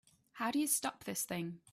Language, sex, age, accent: English, female, 19-29, England English